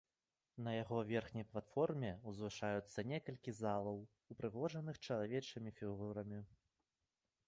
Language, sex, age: Belarusian, male, 19-29